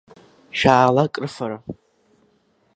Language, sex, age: Abkhazian, female, 30-39